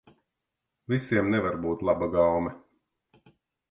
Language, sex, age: Latvian, male, 40-49